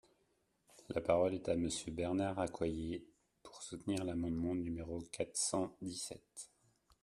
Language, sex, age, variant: French, male, 30-39, Français de métropole